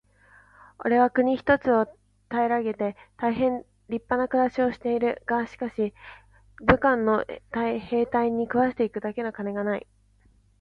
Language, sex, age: Japanese, female, 19-29